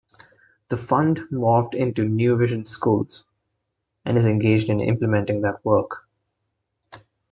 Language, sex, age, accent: English, male, 19-29, India and South Asia (India, Pakistan, Sri Lanka)